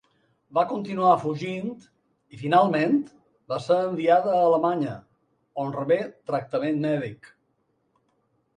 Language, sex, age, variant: Catalan, male, 70-79, Balear